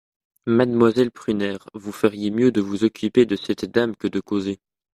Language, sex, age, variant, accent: French, male, 19-29, Français d'Europe, Français de Suisse